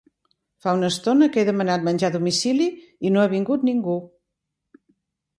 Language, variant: Catalan, Central